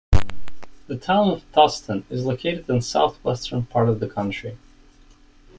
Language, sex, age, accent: English, male, 30-39, Canadian English